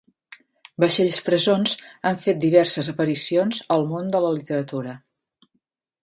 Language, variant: Catalan, Central